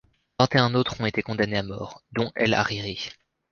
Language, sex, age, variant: French, male, 19-29, Français de métropole